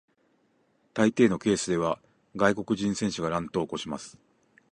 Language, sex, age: Japanese, male, 40-49